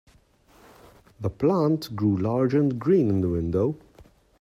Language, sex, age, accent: English, male, 30-39, England English